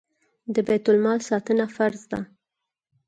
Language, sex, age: Pashto, female, 19-29